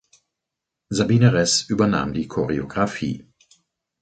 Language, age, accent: German, 50-59, Deutschland Deutsch